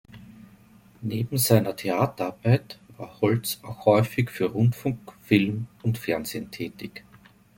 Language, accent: German, Österreichisches Deutsch